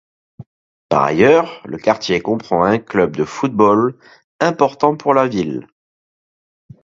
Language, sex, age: French, male, 40-49